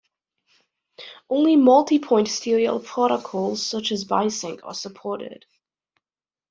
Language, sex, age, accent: English, female, under 19, Canadian English